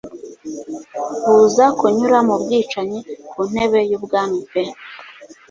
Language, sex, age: Kinyarwanda, female, 30-39